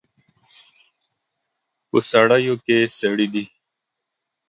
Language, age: Pashto, 30-39